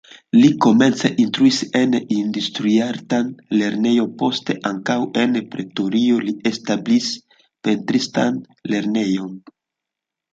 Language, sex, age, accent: Esperanto, male, 19-29, Internacia